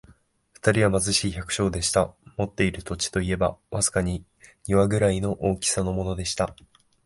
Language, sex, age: Japanese, male, 19-29